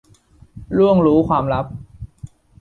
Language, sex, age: Thai, male, 19-29